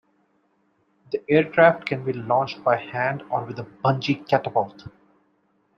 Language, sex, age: English, male, 19-29